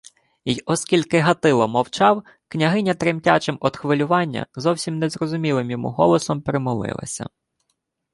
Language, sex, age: Ukrainian, male, 19-29